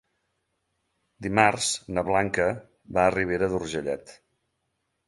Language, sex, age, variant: Catalan, male, 40-49, Central